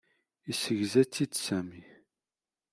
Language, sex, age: Kabyle, male, 30-39